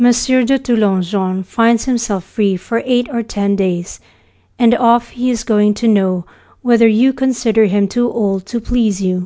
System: none